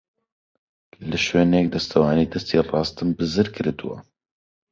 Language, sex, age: Central Kurdish, male, under 19